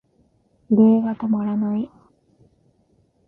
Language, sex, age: Japanese, female, under 19